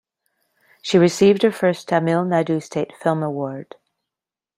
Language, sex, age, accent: English, female, 40-49, Canadian English